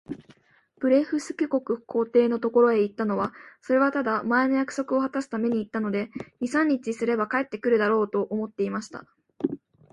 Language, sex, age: Japanese, female, 19-29